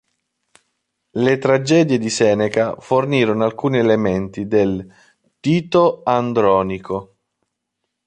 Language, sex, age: Italian, male, 30-39